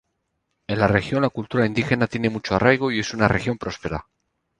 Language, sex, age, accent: Spanish, male, 30-39, España: Norte peninsular (Asturias, Castilla y León, Cantabria, País Vasco, Navarra, Aragón, La Rioja, Guadalajara, Cuenca)